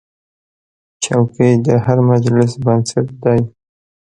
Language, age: Pashto, 19-29